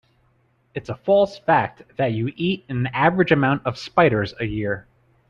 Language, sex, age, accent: English, male, 30-39, United States English